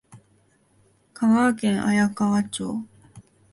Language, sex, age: Japanese, female, 19-29